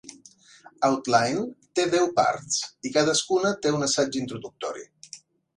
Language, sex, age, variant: Catalan, male, 30-39, Central